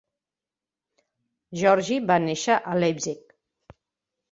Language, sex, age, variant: Catalan, female, 40-49, Central